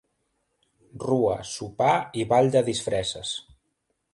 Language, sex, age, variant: Catalan, male, 30-39, Central